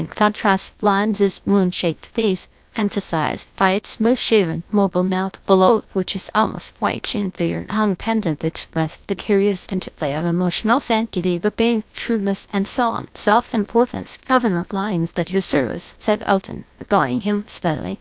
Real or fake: fake